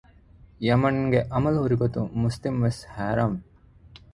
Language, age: Divehi, 30-39